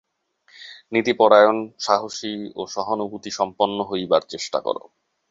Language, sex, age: Bengali, male, 19-29